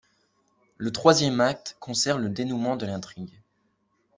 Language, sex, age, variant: French, male, 19-29, Français de métropole